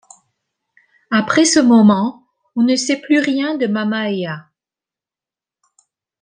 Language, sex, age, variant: French, female, 50-59, Français de métropole